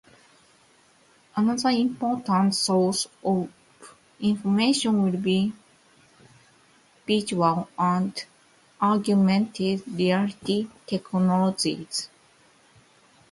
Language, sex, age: English, female, 30-39